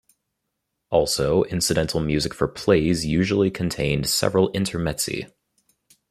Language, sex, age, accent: English, male, 19-29, United States English